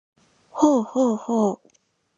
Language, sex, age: Japanese, female, 40-49